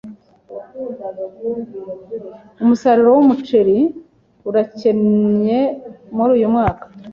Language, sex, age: Kinyarwanda, male, 19-29